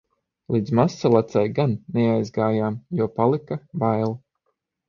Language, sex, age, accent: Latvian, male, 30-39, Dzimtā valoda